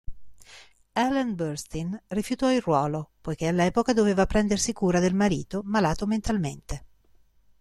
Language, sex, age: Italian, female, 50-59